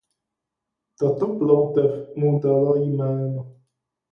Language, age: Czech, 30-39